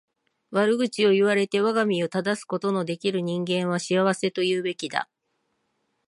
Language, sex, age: Japanese, female, 50-59